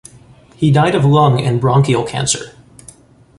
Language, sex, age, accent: English, male, 30-39, United States English